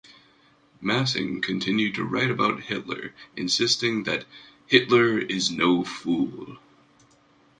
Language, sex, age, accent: English, male, 19-29, United States English